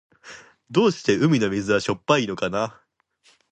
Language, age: Japanese, under 19